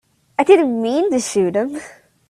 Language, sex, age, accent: English, female, under 19, United States English